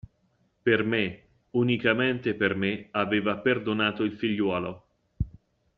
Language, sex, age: Italian, male, 50-59